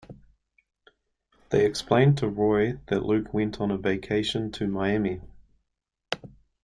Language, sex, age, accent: English, male, 30-39, New Zealand English